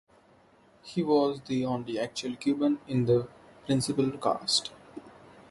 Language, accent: English, India and South Asia (India, Pakistan, Sri Lanka)